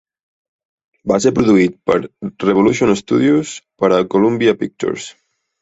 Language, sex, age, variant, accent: Catalan, male, 19-29, Central, gironí; Garrotxi